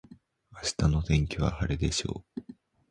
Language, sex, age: Japanese, male, 19-29